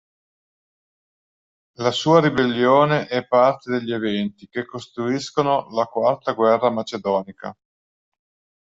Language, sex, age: Italian, male, 50-59